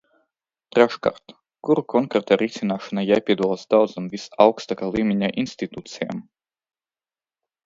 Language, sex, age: Latvian, male, 19-29